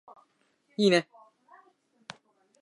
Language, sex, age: Japanese, male, 19-29